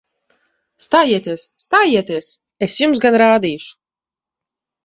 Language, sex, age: Latvian, female, 30-39